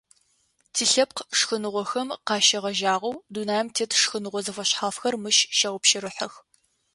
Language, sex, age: Adyghe, female, 19-29